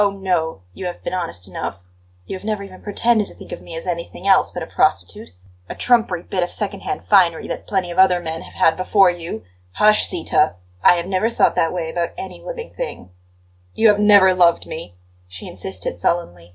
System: none